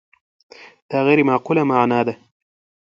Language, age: Pashto, under 19